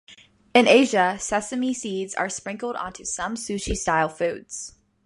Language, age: English, 19-29